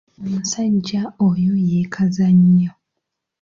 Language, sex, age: Ganda, female, 19-29